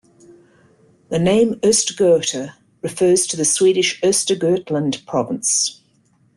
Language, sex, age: English, female, 50-59